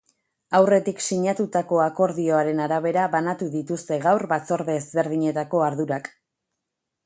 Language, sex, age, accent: Basque, female, 30-39, Mendebalekoa (Araba, Bizkaia, Gipuzkoako mendebaleko herri batzuk)